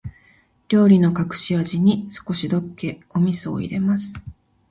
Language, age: Japanese, 30-39